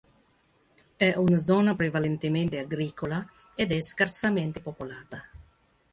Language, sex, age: Italian, female, 50-59